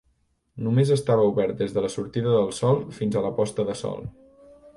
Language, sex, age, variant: Catalan, male, 19-29, Central